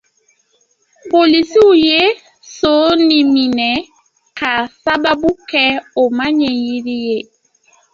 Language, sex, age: Dyula, female, 19-29